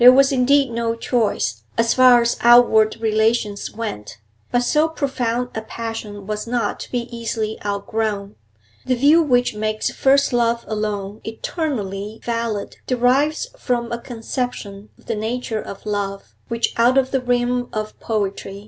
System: none